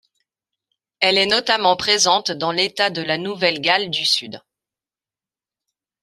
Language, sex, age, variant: French, female, 40-49, Français de métropole